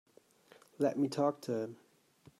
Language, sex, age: English, male, 19-29